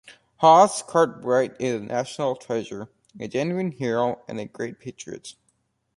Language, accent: English, United States English